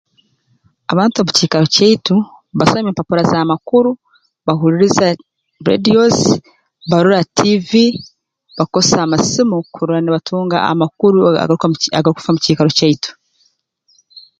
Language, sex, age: Tooro, female, 30-39